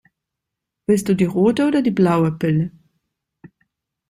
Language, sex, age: German, female, 30-39